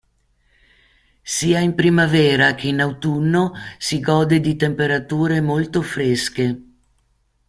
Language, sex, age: Italian, female, 60-69